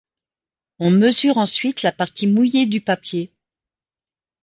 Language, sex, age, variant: French, female, 50-59, Français de métropole